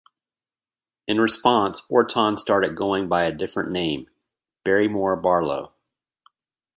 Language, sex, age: English, male, 40-49